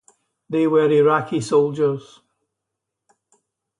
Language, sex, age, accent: English, male, 70-79, Scottish English